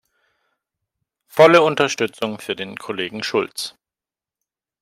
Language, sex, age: German, male, 30-39